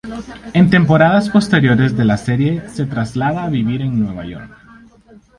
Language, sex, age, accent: Spanish, male, 19-29, América central